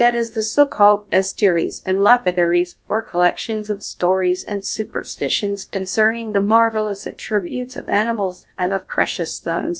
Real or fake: fake